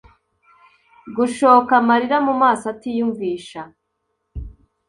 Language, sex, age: Kinyarwanda, female, 19-29